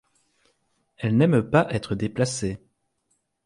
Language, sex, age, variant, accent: French, male, 30-39, Français d'Europe, Français de Belgique